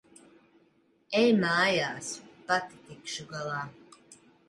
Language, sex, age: Latvian, female, 30-39